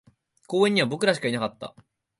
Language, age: Japanese, 19-29